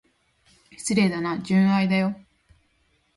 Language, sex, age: Japanese, female, 19-29